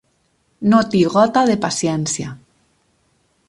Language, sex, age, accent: Catalan, female, 30-39, valencià meridional